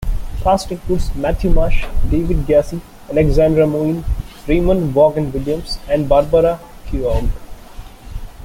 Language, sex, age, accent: English, male, 19-29, India and South Asia (India, Pakistan, Sri Lanka)